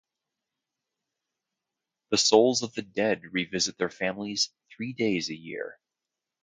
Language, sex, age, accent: English, male, 40-49, United States English